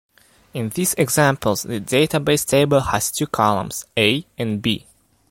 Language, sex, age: English, male, 19-29